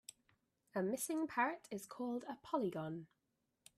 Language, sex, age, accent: English, female, 19-29, England English